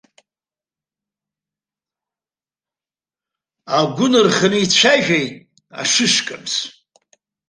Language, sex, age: Abkhazian, male, 80-89